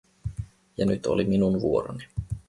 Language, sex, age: Finnish, male, 30-39